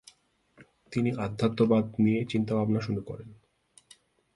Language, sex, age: Bengali, male, 19-29